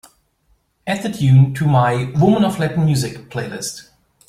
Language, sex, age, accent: English, male, 40-49, United States English